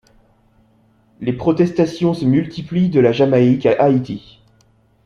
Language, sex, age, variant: French, male, 30-39, Français de métropole